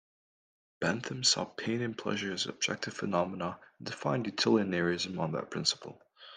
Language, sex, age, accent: English, male, under 19, Canadian English